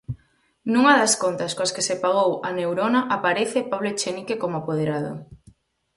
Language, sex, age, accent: Galician, female, 19-29, Normativo (estándar)